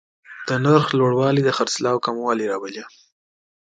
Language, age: Pashto, 19-29